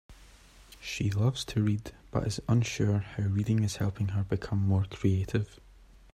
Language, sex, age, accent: English, male, 19-29, Scottish English